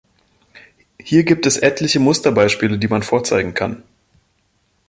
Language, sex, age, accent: German, male, 30-39, Deutschland Deutsch